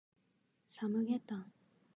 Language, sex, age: Japanese, female, 19-29